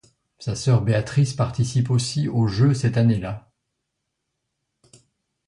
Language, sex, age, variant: French, male, 60-69, Français de métropole